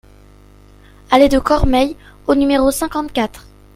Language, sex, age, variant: French, female, under 19, Français de métropole